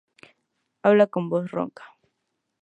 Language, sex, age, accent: Spanish, female, under 19, México